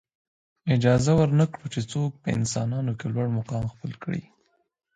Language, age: Pashto, 19-29